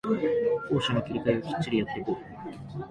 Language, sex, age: Japanese, male, 19-29